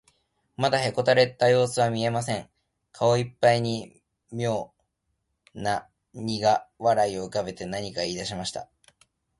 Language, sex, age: Japanese, male, 19-29